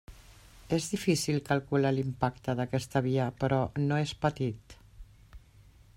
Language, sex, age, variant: Catalan, female, 60-69, Central